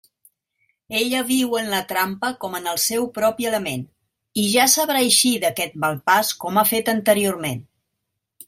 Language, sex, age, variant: Catalan, female, 60-69, Central